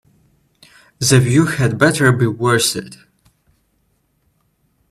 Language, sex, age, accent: English, male, 19-29, United States English